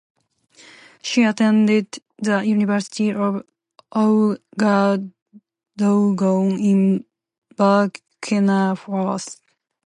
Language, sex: English, female